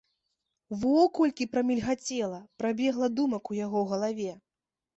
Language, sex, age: Belarusian, female, 19-29